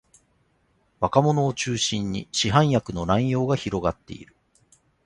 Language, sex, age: Japanese, male, 40-49